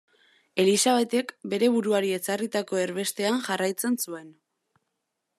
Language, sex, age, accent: Basque, female, 19-29, Mendebalekoa (Araba, Bizkaia, Gipuzkoako mendebaleko herri batzuk)